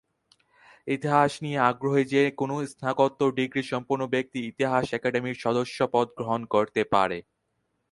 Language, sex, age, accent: Bengali, male, 19-29, fluent